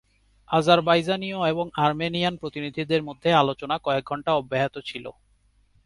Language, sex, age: Bengali, male, 30-39